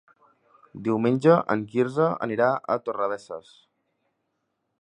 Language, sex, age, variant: Catalan, male, 19-29, Central